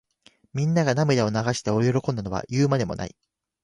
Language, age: Japanese, 19-29